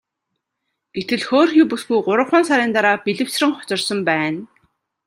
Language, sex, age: Mongolian, female, 30-39